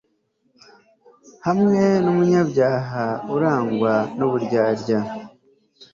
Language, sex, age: Kinyarwanda, male, 40-49